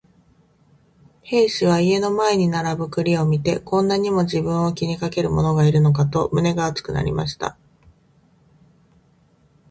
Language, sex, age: Japanese, female, 40-49